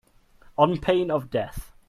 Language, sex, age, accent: English, male, under 19, England English